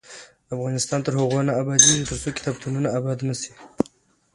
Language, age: Pashto, 19-29